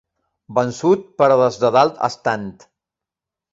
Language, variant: Catalan, Central